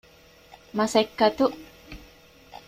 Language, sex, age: Divehi, female, 19-29